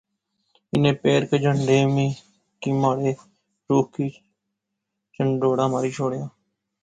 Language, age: Pahari-Potwari, 19-29